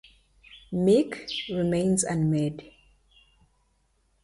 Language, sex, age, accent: English, female, 30-39, England English